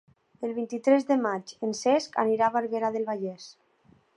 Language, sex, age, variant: Catalan, female, 19-29, Nord-Occidental